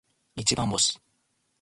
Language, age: Japanese, 19-29